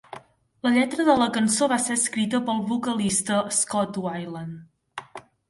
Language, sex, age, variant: Catalan, female, under 19, Central